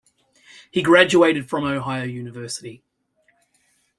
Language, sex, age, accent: English, male, 40-49, Australian English